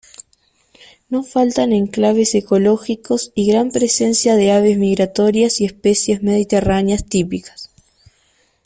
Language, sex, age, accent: Spanish, female, 19-29, Rioplatense: Argentina, Uruguay, este de Bolivia, Paraguay